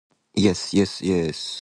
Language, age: English, 19-29